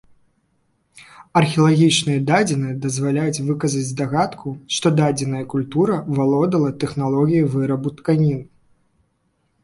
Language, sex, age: Belarusian, male, 19-29